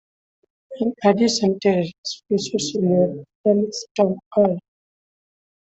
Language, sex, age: English, male, 19-29